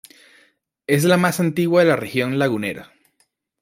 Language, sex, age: Spanish, male, 19-29